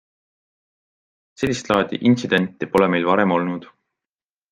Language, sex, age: Estonian, male, 19-29